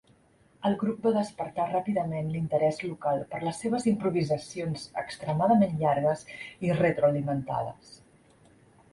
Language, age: Catalan, 40-49